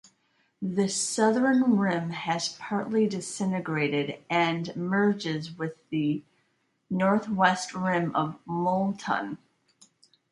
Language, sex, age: English, female, 40-49